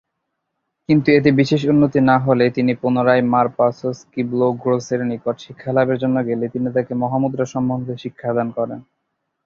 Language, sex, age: Bengali, male, 19-29